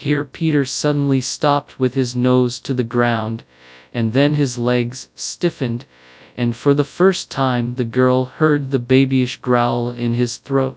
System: TTS, FastPitch